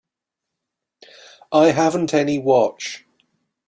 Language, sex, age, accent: English, male, 40-49, England English